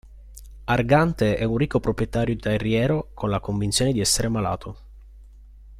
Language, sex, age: Italian, male, 30-39